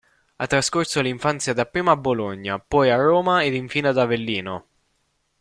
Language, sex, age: Italian, male, 19-29